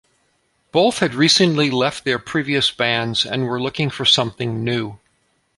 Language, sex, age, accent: English, male, 50-59, United States English